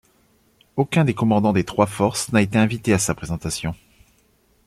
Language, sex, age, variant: French, male, 40-49, Français de métropole